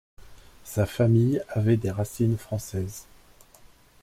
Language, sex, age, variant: French, male, 40-49, Français de métropole